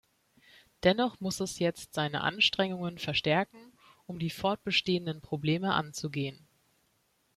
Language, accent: German, Deutschland Deutsch